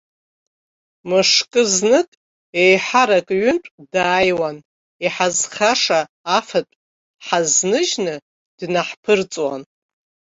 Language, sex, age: Abkhazian, female, 60-69